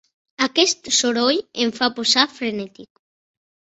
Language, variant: Catalan, Nord-Occidental